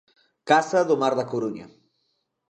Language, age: Galician, 19-29